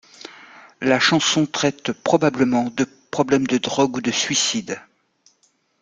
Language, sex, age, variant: French, female, 50-59, Français de métropole